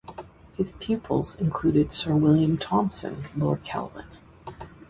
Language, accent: English, Canadian English